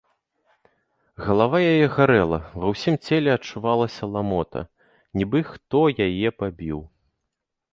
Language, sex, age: Belarusian, male, 30-39